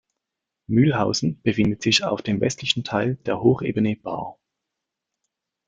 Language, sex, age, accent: German, male, 30-39, Schweizerdeutsch